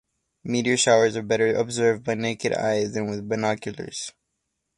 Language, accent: English, United States English